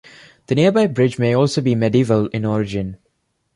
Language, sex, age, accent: English, male, 19-29, India and South Asia (India, Pakistan, Sri Lanka)